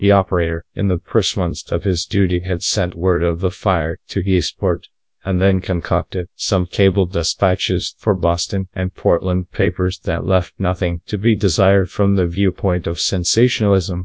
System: TTS, GradTTS